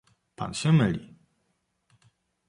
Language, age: Polish, 40-49